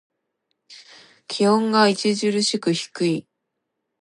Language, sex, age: Japanese, female, 19-29